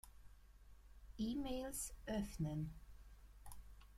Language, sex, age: German, female, 30-39